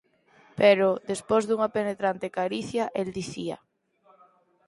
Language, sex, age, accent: Galician, female, 19-29, Central (gheada)